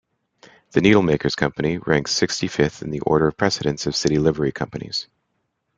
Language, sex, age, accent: English, male, 30-39, United States English